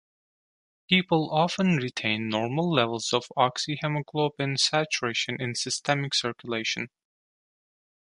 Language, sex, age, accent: English, male, 19-29, United States English